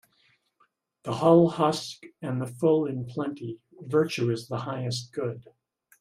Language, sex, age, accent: English, male, 70-79, United States English